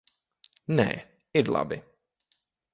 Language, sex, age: Latvian, male, 19-29